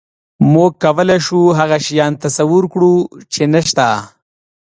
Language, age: Pashto, 19-29